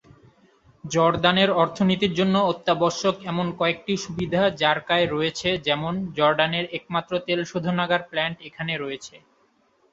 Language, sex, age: Bengali, male, 19-29